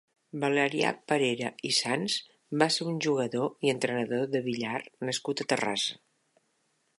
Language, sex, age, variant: Catalan, female, 60-69, Central